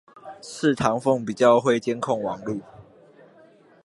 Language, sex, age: Chinese, male, under 19